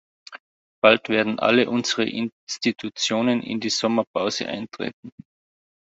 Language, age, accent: German, 30-39, Österreichisches Deutsch